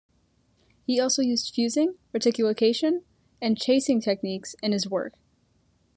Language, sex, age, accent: English, female, under 19, United States English